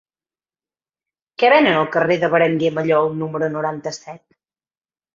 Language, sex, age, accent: Catalan, female, 30-39, Garrotxi